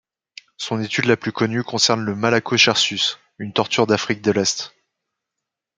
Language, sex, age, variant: French, male, 19-29, Français de métropole